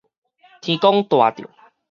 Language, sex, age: Min Nan Chinese, male, 19-29